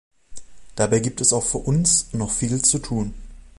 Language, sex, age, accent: German, male, 19-29, Deutschland Deutsch